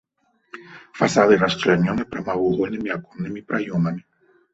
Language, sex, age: Belarusian, male, 50-59